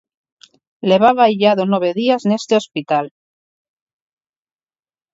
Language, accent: Galician, Normativo (estándar)